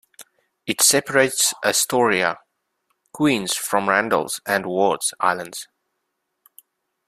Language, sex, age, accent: English, male, 30-39, Southern African (South Africa, Zimbabwe, Namibia)